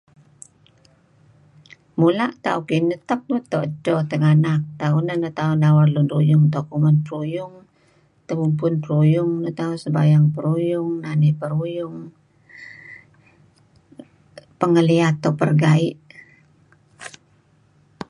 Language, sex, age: Kelabit, female, 60-69